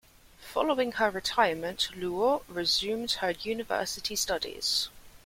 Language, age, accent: English, 19-29, England English